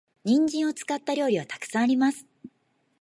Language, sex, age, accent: Japanese, female, 40-49, 標準語